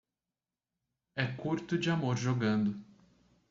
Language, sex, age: Portuguese, male, 19-29